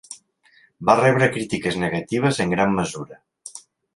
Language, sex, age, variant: Catalan, male, 40-49, Central